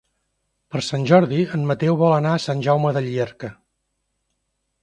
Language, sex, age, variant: Catalan, male, 50-59, Central